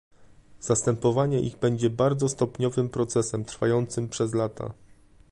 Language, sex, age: Polish, male, 30-39